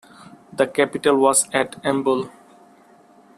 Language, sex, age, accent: English, male, 19-29, India and South Asia (India, Pakistan, Sri Lanka)